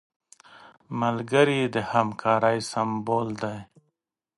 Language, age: Pashto, 40-49